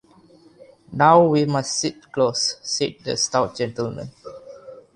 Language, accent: English, Malaysian English